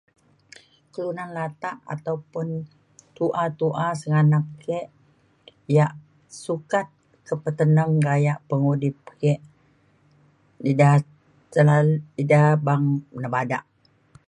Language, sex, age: Mainstream Kenyah, female, 60-69